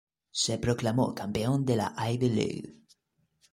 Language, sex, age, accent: Spanish, male, 19-29, España: Centro-Sur peninsular (Madrid, Toledo, Castilla-La Mancha)